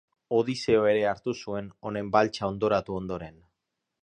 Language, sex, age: Basque, male, 30-39